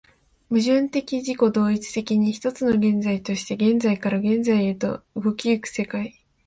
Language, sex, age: Japanese, female, 19-29